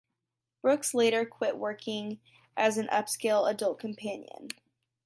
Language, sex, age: English, female, under 19